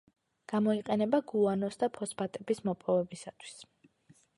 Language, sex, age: Georgian, female, 19-29